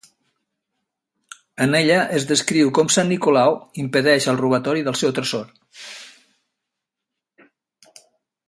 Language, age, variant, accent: Catalan, 60-69, Central, central